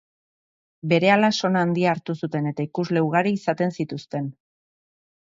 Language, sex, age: Basque, female, 40-49